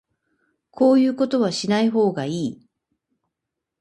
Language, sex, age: Japanese, female, 60-69